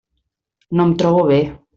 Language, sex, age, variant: Catalan, female, 40-49, Central